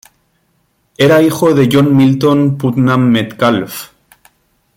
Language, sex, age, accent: Spanish, male, 40-49, España: Sur peninsular (Andalucia, Extremadura, Murcia)